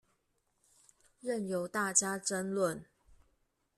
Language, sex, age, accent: Chinese, female, 40-49, 出生地：臺南市